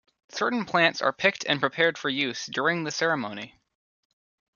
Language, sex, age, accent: English, male, under 19, United States English